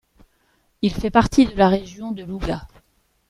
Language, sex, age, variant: French, female, 40-49, Français de métropole